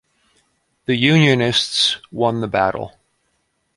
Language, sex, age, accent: English, male, 50-59, United States English